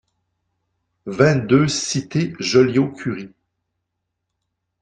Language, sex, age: French, male, 40-49